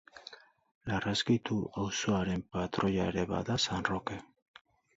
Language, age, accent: Basque, 50-59, Mendebalekoa (Araba, Bizkaia, Gipuzkoako mendebaleko herri batzuk)